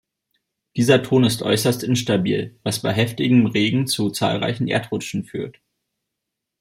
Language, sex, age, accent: German, male, 30-39, Deutschland Deutsch